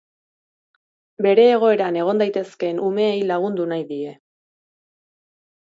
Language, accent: Basque, Erdialdekoa edo Nafarra (Gipuzkoa, Nafarroa)